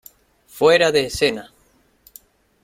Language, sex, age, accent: Spanish, male, 19-29, Rioplatense: Argentina, Uruguay, este de Bolivia, Paraguay